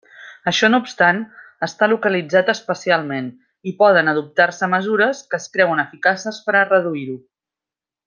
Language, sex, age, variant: Catalan, female, 50-59, Central